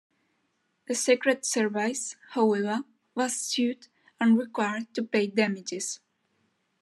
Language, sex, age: English, female, under 19